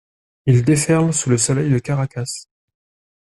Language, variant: French, Français de métropole